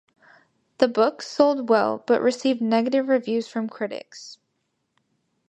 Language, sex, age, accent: English, female, under 19, United States English